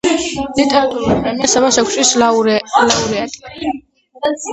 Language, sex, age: Georgian, female, under 19